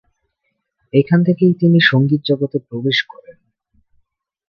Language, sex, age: Bengali, male, 19-29